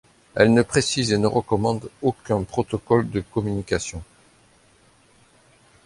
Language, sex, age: French, male, 50-59